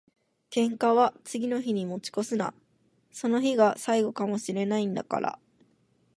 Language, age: Japanese, 19-29